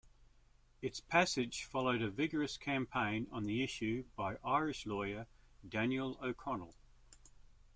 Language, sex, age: English, male, 60-69